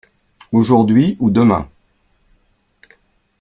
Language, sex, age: French, male, 60-69